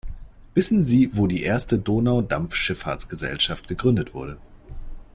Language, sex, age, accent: German, male, 40-49, Deutschland Deutsch